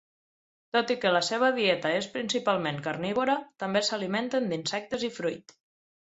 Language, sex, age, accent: Catalan, female, 19-29, Tortosí; Ebrenc